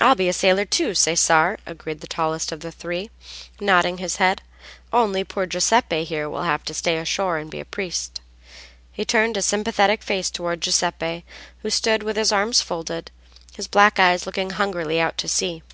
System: none